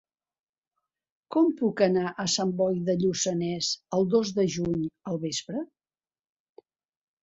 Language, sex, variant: Catalan, female, Central